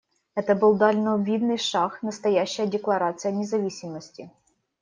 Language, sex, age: Russian, female, 19-29